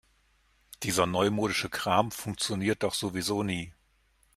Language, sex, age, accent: German, male, 40-49, Deutschland Deutsch